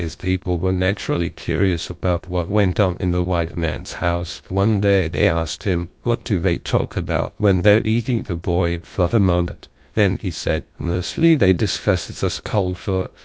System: TTS, GlowTTS